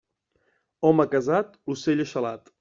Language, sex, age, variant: Catalan, male, 19-29, Central